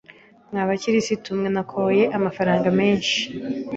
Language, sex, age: Kinyarwanda, female, 19-29